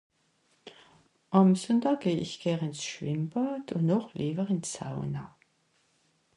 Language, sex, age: Swiss German, female, 60-69